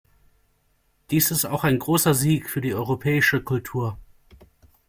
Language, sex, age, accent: German, male, 19-29, Deutschland Deutsch